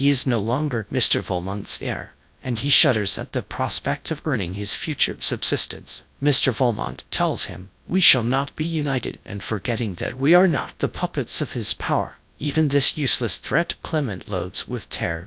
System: TTS, GradTTS